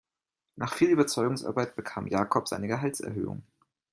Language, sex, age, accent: German, male, 30-39, Deutschland Deutsch